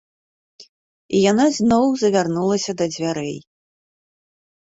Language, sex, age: Belarusian, female, 30-39